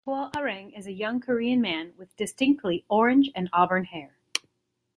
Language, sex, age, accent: English, female, 40-49, United States English